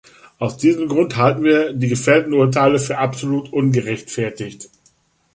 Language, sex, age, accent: German, male, 50-59, Deutschland Deutsch